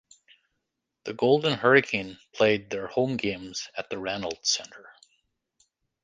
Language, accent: English, Canadian English; Irish English